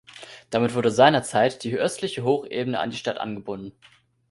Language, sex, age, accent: German, male, 19-29, Deutschland Deutsch